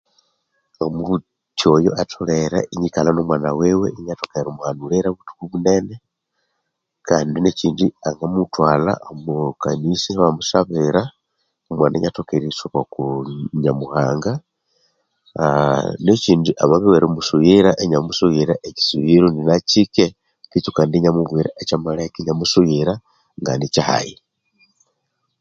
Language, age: Konzo, 50-59